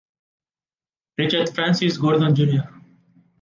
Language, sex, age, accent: Spanish, male, 19-29, América central